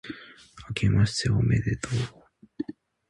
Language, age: Japanese, 19-29